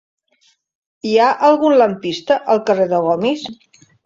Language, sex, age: Catalan, female, 50-59